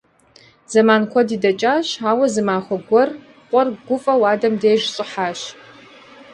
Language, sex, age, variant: Kabardian, female, 30-39, Адыгэбзэ (Къэбэрдей, Кирил, псоми зэдай)